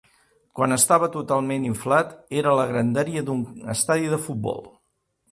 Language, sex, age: Catalan, male, 60-69